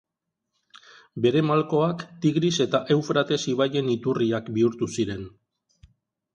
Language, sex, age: Basque, male, 50-59